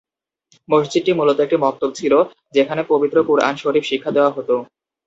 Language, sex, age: Bengali, male, 19-29